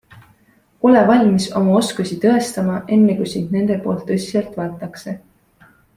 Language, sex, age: Estonian, female, 19-29